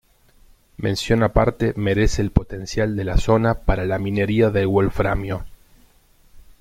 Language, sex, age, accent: Spanish, male, 30-39, Rioplatense: Argentina, Uruguay, este de Bolivia, Paraguay